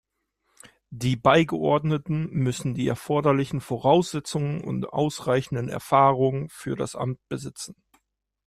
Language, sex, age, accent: German, male, 19-29, Deutschland Deutsch